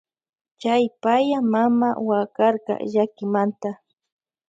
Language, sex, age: Loja Highland Quichua, female, 19-29